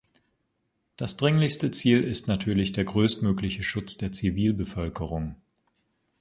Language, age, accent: German, 19-29, Deutschland Deutsch